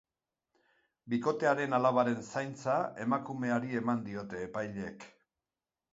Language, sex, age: Basque, male, 60-69